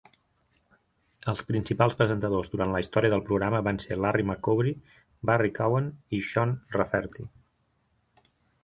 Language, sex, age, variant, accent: Catalan, male, 30-39, Central, tarragoní